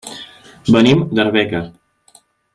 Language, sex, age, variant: Catalan, male, 19-29, Central